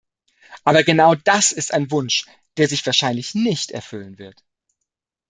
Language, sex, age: German, male, 30-39